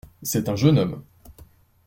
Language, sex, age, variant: French, male, 19-29, Français de métropole